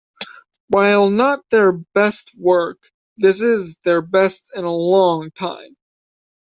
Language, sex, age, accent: English, male, 19-29, United States English